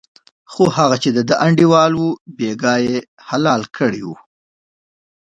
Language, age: Pashto, 19-29